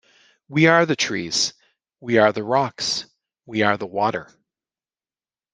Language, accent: English, Canadian English